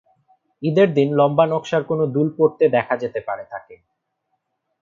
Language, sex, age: Bengali, male, 19-29